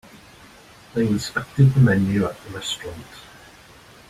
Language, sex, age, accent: English, male, 50-59, England English